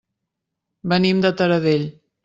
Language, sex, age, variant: Catalan, female, 50-59, Central